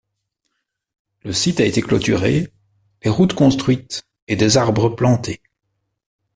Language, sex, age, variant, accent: French, male, 50-59, Français d'Europe, Français de Belgique